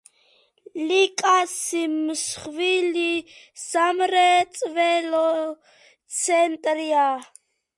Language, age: Georgian, under 19